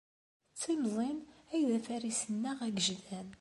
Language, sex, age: Kabyle, female, 30-39